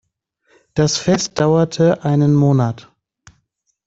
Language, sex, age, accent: German, male, 50-59, Deutschland Deutsch